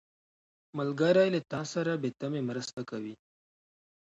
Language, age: Pashto, 30-39